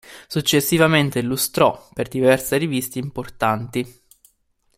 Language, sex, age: Italian, male, 19-29